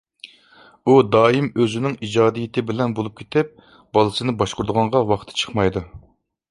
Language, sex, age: Uyghur, male, 40-49